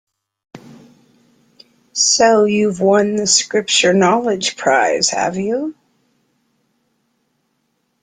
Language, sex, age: English, female, 50-59